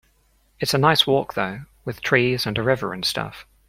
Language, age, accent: English, 19-29, England English